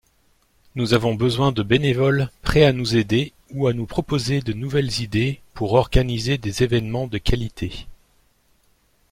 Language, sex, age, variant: French, male, 30-39, Français de métropole